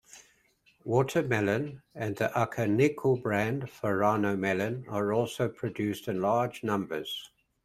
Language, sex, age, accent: English, male, 70-79, New Zealand English